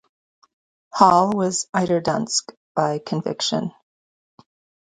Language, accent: English, United States English